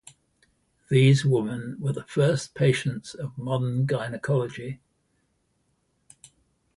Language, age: English, 80-89